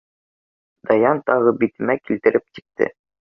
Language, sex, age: Bashkir, male, under 19